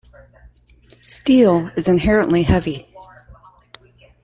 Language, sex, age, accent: English, female, 40-49, United States English